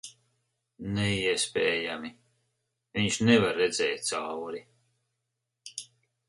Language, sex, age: Latvian, male, 50-59